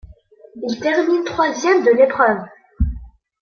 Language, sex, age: French, female, 19-29